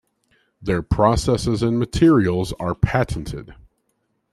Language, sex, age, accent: English, male, 30-39, United States English